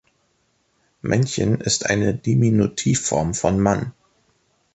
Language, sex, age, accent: German, male, 19-29, Deutschland Deutsch